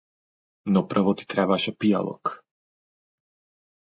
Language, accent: Macedonian, литературен